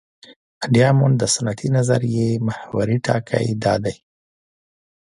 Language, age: Pashto, 30-39